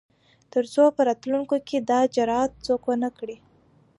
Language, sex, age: Pashto, female, 19-29